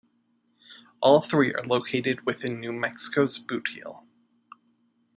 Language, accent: English, United States English